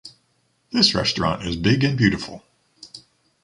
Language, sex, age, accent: English, male, 50-59, United States English